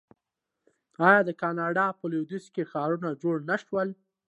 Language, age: Pashto, 19-29